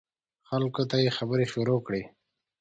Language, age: Pashto, 19-29